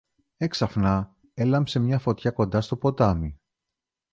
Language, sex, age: Greek, male, 40-49